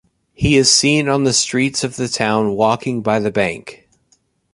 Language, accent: English, United States English